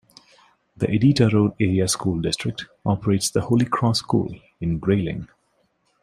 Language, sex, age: English, male, 19-29